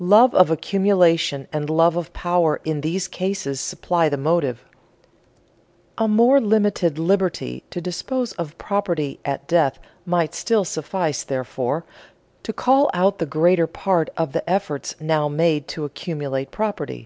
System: none